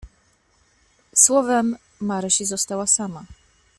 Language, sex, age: Polish, female, 30-39